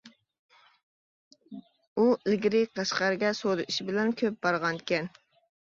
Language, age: Uyghur, 30-39